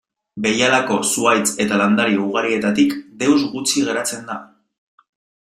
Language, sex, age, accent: Basque, male, 30-39, Mendebalekoa (Araba, Bizkaia, Gipuzkoako mendebaleko herri batzuk)